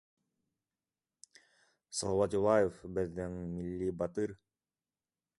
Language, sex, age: Bashkir, male, 19-29